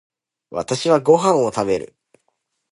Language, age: Japanese, under 19